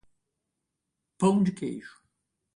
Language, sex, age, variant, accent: Portuguese, male, 30-39, Portuguese (Brasil), Gaucho